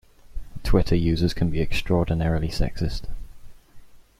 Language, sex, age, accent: English, male, 19-29, England English